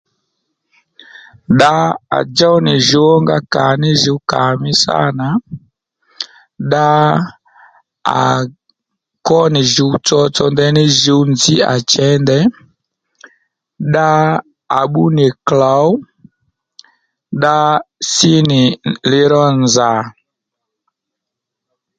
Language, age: Lendu, 40-49